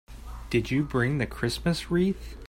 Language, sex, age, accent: English, male, 19-29, United States English